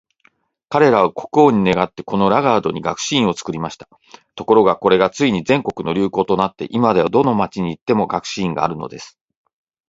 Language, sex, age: Japanese, male, 50-59